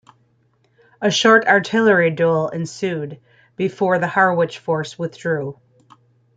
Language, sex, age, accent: English, female, 40-49, United States English